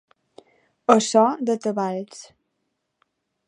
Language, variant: Catalan, Balear